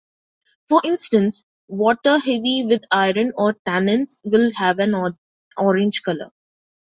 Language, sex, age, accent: English, female, 19-29, India and South Asia (India, Pakistan, Sri Lanka)